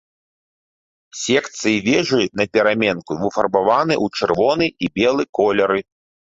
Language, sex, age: Belarusian, male, 30-39